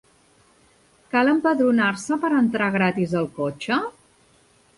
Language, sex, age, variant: Catalan, female, 40-49, Central